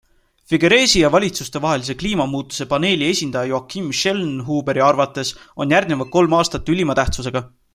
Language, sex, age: Estonian, male, 19-29